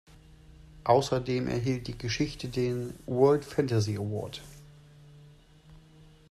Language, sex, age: German, male, 30-39